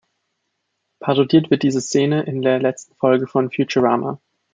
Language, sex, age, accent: German, male, 19-29, Österreichisches Deutsch